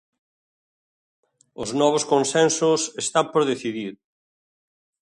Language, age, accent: Galician, 60-69, Oriental (común en zona oriental)